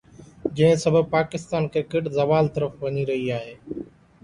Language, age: Sindhi, under 19